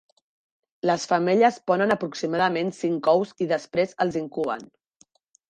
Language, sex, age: Catalan, female, 30-39